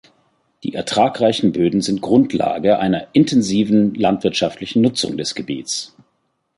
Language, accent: German, Deutschland Deutsch